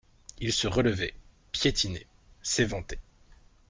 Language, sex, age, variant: French, male, 30-39, Français de métropole